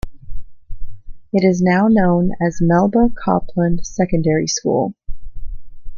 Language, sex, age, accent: English, female, 30-39, United States English